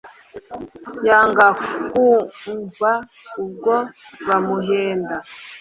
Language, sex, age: Kinyarwanda, female, 30-39